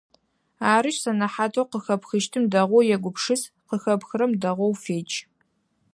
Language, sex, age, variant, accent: Adyghe, female, under 19, Адыгабзэ (Кирил, пстэумэ зэдыряе), Кıэмгуй (Çemguy)